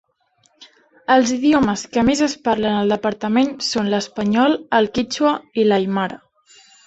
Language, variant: Catalan, Balear